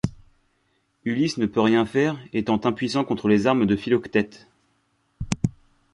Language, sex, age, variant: French, male, 30-39, Français de métropole